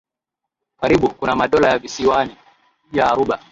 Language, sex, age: Swahili, male, 19-29